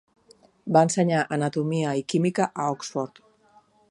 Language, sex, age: Catalan, female, 50-59